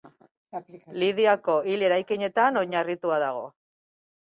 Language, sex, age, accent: Basque, female, 50-59, Mendebalekoa (Araba, Bizkaia, Gipuzkoako mendebaleko herri batzuk)